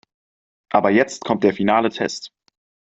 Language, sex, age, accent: German, male, 19-29, Deutschland Deutsch